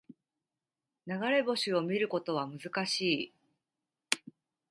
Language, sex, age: Japanese, female, 30-39